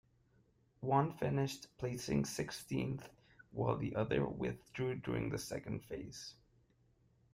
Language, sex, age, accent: English, male, 19-29, United States English